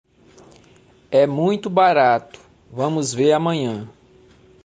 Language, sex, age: Portuguese, male, 40-49